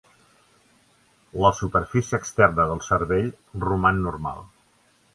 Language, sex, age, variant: Catalan, male, 60-69, Central